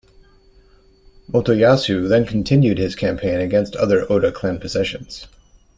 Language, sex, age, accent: English, male, 40-49, United States English